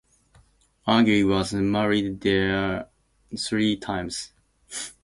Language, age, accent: English, 19-29, United States English